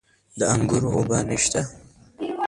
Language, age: Pashto, under 19